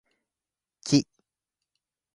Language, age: Japanese, 19-29